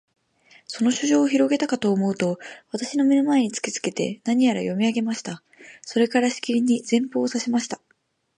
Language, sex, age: Japanese, female, 19-29